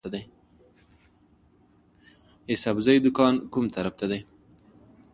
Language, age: Pashto, 19-29